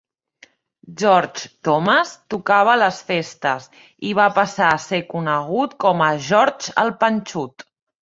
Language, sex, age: Catalan, female, 19-29